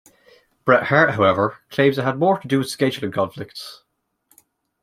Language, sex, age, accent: English, male, 19-29, Irish English